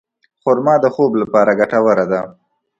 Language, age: Pashto, 19-29